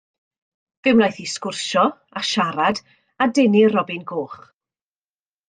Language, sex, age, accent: Welsh, female, 50-59, Y Deyrnas Unedig Cymraeg